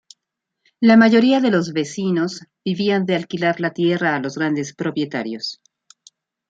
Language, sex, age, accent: Spanish, female, 50-59, México